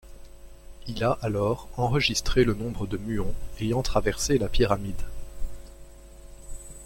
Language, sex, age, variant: French, male, 19-29, Français de métropole